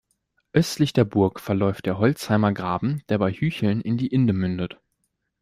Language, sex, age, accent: German, male, 19-29, Deutschland Deutsch